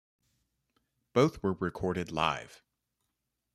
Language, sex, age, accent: English, male, 30-39, United States English